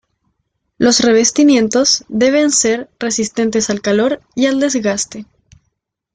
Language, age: Spanish, 19-29